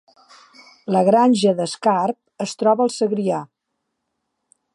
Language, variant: Catalan, Central